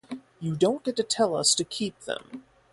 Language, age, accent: English, 19-29, United States English